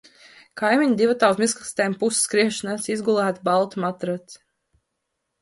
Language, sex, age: Latvian, female, 19-29